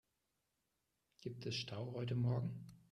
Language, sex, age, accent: German, male, 40-49, Deutschland Deutsch